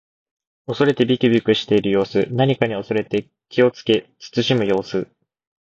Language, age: Japanese, 19-29